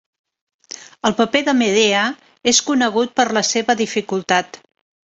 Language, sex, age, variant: Catalan, female, 50-59, Central